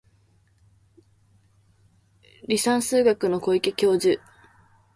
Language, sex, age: Japanese, female, 19-29